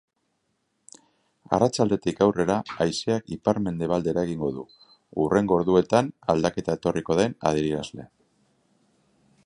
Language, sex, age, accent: Basque, male, 40-49, Mendebalekoa (Araba, Bizkaia, Gipuzkoako mendebaleko herri batzuk)